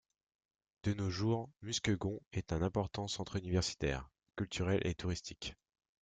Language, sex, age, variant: French, male, 19-29, Français de métropole